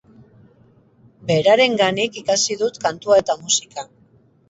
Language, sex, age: Basque, female, 50-59